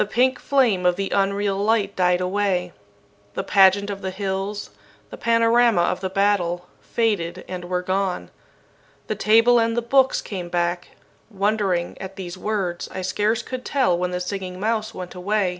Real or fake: real